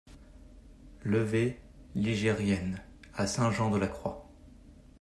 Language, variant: French, Français de métropole